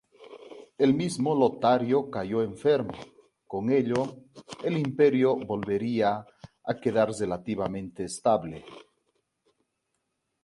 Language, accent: Spanish, Rioplatense: Argentina, Uruguay, este de Bolivia, Paraguay